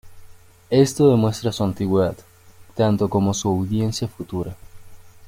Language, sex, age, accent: Spanish, male, under 19, Caribe: Cuba, Venezuela, Puerto Rico, República Dominicana, Panamá, Colombia caribeña, México caribeño, Costa del golfo de México